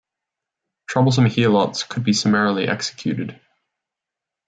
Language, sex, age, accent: English, male, under 19, Australian English